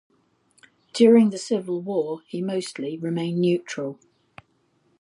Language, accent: English, England English